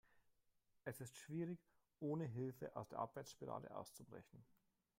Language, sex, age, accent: German, male, 30-39, Deutschland Deutsch